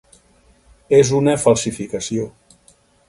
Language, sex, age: Catalan, male, 60-69